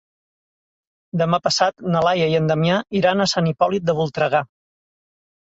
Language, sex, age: Catalan, male, 40-49